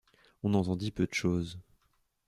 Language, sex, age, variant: French, male, 19-29, Français de métropole